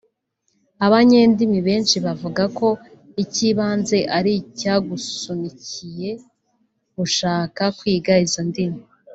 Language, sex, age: Kinyarwanda, female, under 19